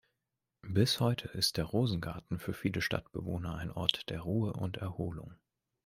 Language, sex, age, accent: German, male, 19-29, Deutschland Deutsch